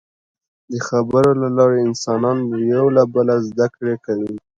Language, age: Pashto, under 19